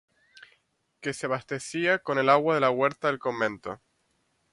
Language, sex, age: Spanish, male, 19-29